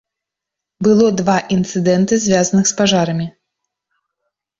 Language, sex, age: Belarusian, female, 30-39